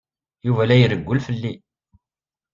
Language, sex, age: Kabyle, male, 40-49